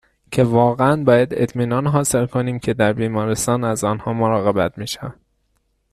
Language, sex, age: Persian, male, 19-29